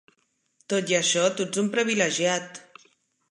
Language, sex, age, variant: Catalan, female, 30-39, Central